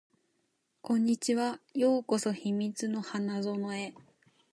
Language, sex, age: Japanese, female, 19-29